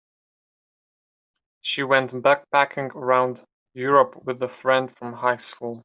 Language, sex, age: English, male, 19-29